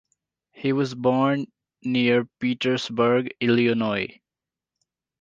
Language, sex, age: English, male, 19-29